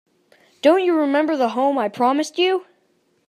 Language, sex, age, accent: English, male, under 19, Canadian English